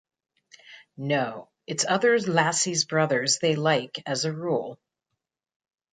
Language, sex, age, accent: English, female, 40-49, United States English